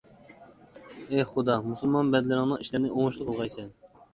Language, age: Uyghur, 30-39